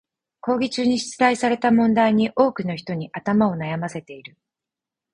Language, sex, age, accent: Japanese, female, 40-49, 標準語